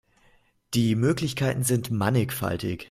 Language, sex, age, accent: German, male, 19-29, Deutschland Deutsch